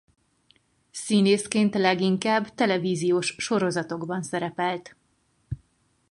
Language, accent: Hungarian, budapesti